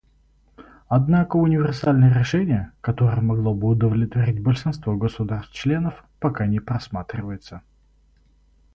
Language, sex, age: Russian, male, 19-29